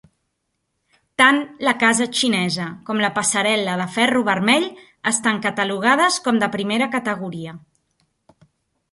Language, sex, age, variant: Catalan, female, 30-39, Central